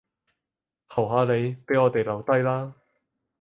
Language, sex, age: Cantonese, male, 30-39